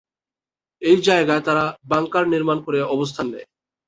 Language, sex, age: Bengali, male, 19-29